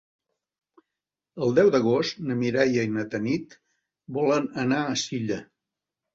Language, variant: Catalan, Central